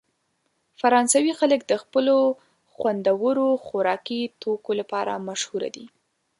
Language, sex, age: Pashto, female, 19-29